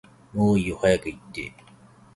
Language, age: Japanese, 19-29